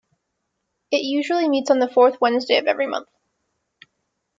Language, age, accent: English, 19-29, United States English